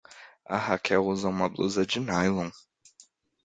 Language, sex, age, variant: Portuguese, male, 19-29, Portuguese (Brasil)